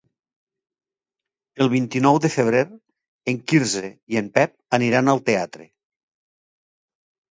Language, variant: Catalan, Tortosí